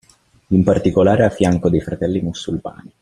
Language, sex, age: Italian, male, 30-39